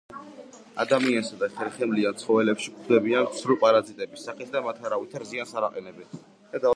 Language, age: Georgian, under 19